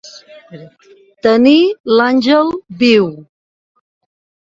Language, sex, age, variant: Catalan, female, 50-59, Central